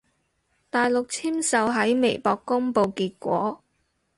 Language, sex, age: Cantonese, female, 19-29